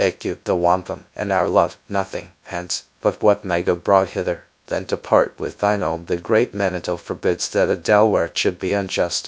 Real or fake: fake